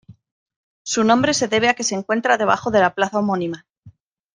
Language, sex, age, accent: Spanish, female, 40-49, España: Norte peninsular (Asturias, Castilla y León, Cantabria, País Vasco, Navarra, Aragón, La Rioja, Guadalajara, Cuenca)